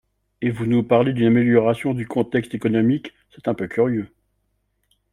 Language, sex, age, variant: French, male, 40-49, Français de métropole